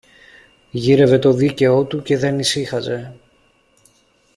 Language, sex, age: Greek, male, 40-49